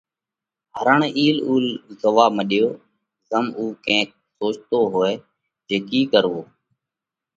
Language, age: Parkari Koli, 30-39